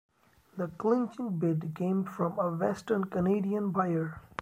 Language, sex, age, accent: English, male, 19-29, India and South Asia (India, Pakistan, Sri Lanka)